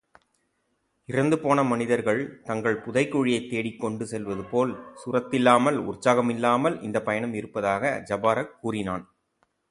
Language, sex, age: Tamil, male, 40-49